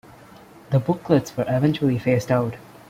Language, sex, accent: English, male, India and South Asia (India, Pakistan, Sri Lanka)